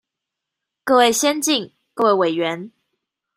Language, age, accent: Chinese, 19-29, 出生地：臺北市